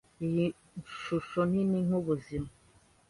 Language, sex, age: Kinyarwanda, female, 19-29